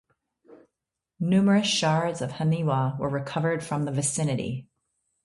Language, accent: English, United States English